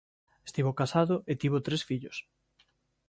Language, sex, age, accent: Galician, male, 30-39, Normativo (estándar)